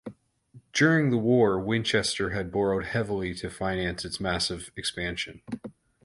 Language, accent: English, Canadian English